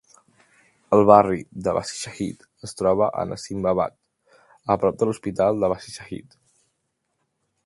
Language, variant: Catalan, Central